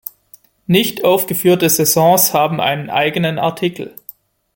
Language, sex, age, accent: German, male, 19-29, Deutschland Deutsch